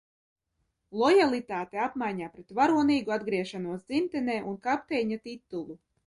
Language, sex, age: Latvian, female, 19-29